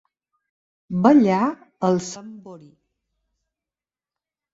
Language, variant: Catalan, Balear